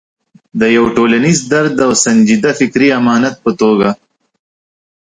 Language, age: Pashto, 30-39